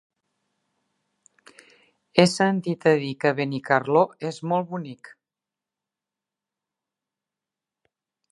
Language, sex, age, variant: Catalan, female, 50-59, Nord-Occidental